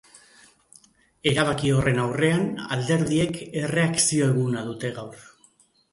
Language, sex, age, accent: Basque, male, 60-69, Erdialdekoa edo Nafarra (Gipuzkoa, Nafarroa)